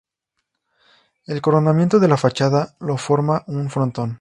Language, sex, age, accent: Spanish, male, 19-29, México